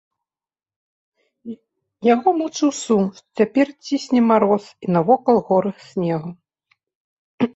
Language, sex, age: Belarusian, female, 40-49